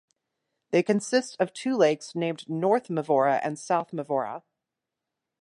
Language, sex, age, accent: English, female, 30-39, United States English